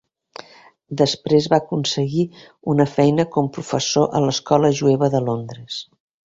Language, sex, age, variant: Catalan, female, 50-59, Central